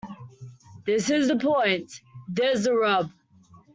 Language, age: English, under 19